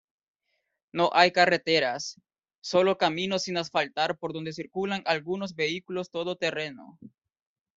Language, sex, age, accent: Spanish, male, 19-29, América central